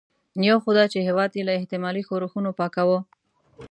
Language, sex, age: Pashto, female, 19-29